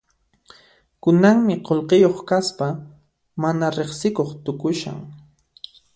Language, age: Puno Quechua, 19-29